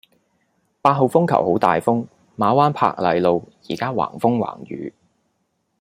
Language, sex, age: Cantonese, male, 19-29